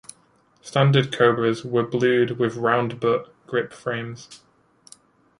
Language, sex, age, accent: English, male, 19-29, England English